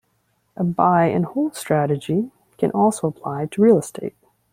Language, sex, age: English, female, 30-39